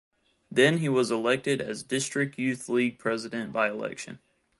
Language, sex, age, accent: English, male, 19-29, United States English